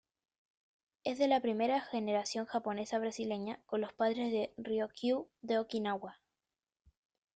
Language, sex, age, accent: Spanish, female, under 19, Chileno: Chile, Cuyo